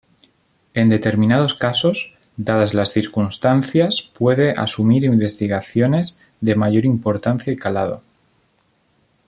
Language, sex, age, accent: Spanish, male, 19-29, España: Centro-Sur peninsular (Madrid, Toledo, Castilla-La Mancha)